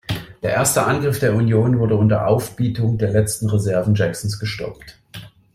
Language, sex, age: German, male, 30-39